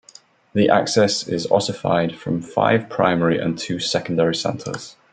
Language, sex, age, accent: English, male, 30-39, England English